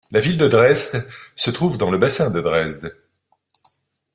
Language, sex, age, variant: French, male, 60-69, Français de métropole